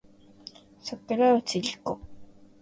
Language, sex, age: Japanese, female, 19-29